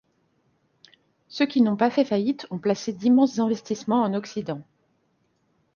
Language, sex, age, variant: French, female, 30-39, Français de métropole